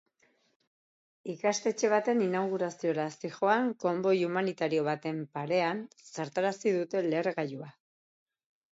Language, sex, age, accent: Basque, female, 40-49, Erdialdekoa edo Nafarra (Gipuzkoa, Nafarroa)